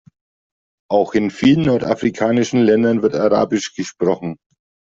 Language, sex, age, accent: German, male, 50-59, Deutschland Deutsch